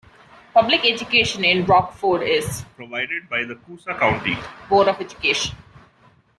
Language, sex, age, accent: English, male, 30-39, India and South Asia (India, Pakistan, Sri Lanka)